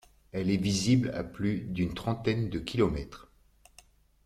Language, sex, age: French, male, 40-49